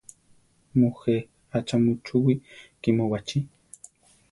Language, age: Central Tarahumara, 19-29